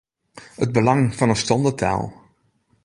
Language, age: Western Frisian, 40-49